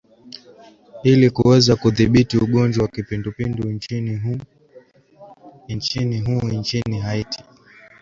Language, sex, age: Swahili, male, 19-29